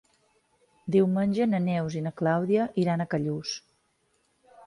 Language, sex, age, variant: Catalan, female, 40-49, Balear